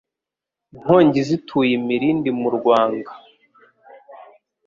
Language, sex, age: Kinyarwanda, male, 19-29